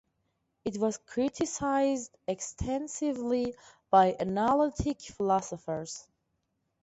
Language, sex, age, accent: English, female, 19-29, United States English